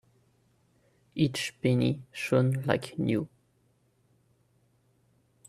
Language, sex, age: English, male, 19-29